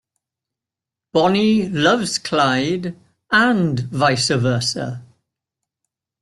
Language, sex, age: English, male, 80-89